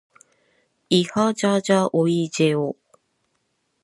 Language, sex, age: Japanese, female, 40-49